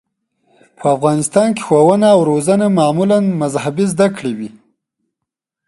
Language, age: Pashto, 19-29